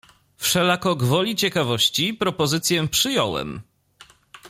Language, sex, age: Polish, male, 30-39